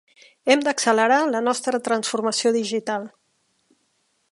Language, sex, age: Catalan, female, 50-59